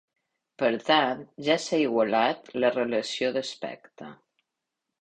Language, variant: Catalan, Balear